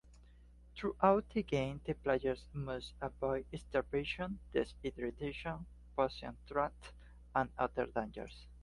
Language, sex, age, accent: English, male, 19-29, United States English